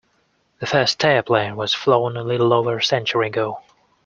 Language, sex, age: English, male, 19-29